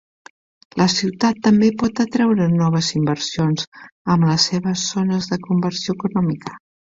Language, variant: Catalan, Septentrional